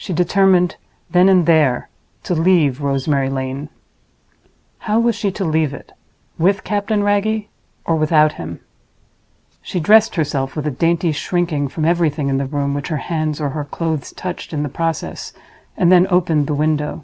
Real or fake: real